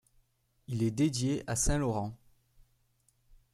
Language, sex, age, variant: French, male, under 19, Français de métropole